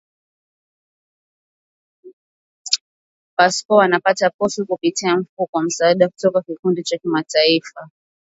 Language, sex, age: Swahili, female, 19-29